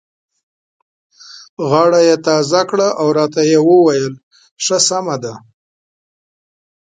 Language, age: Pashto, 40-49